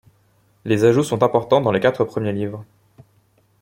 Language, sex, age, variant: French, male, 19-29, Français de métropole